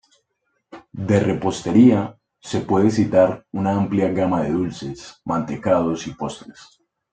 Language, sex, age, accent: Spanish, male, 19-29, Andino-Pacífico: Colombia, Perú, Ecuador, oeste de Bolivia y Venezuela andina